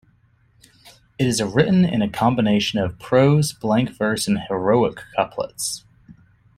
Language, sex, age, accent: English, male, 30-39, United States English